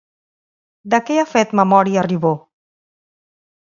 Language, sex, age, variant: Catalan, female, 40-49, Central